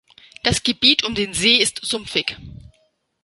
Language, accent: German, Deutschland Deutsch